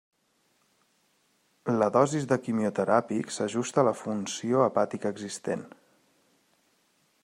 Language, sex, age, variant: Catalan, male, 30-39, Central